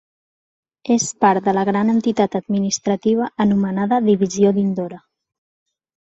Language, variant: Catalan, Central